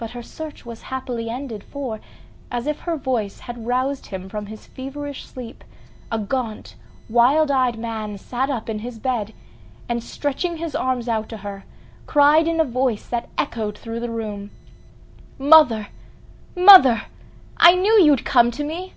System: none